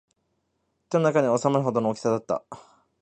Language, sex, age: Japanese, male, 19-29